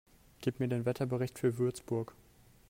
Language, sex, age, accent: German, male, 19-29, Deutschland Deutsch